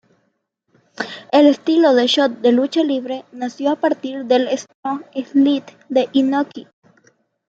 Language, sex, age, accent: Spanish, female, under 19, Andino-Pacífico: Colombia, Perú, Ecuador, oeste de Bolivia y Venezuela andina